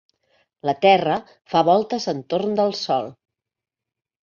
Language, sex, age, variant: Catalan, female, 50-59, Central